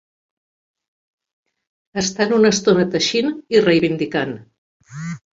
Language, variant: Catalan, Central